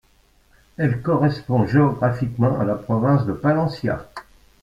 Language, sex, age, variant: French, male, 60-69, Français de métropole